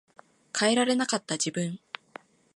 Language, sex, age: Japanese, female, 19-29